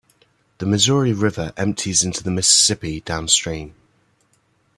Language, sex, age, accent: English, male, 19-29, England English